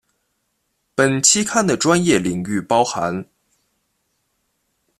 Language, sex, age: Chinese, male, 19-29